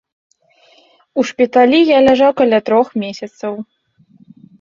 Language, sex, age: Belarusian, female, 19-29